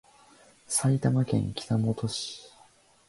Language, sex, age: Japanese, male, under 19